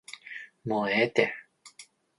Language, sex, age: Japanese, male, 19-29